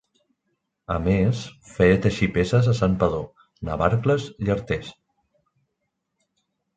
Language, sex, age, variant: Catalan, male, 30-39, Septentrional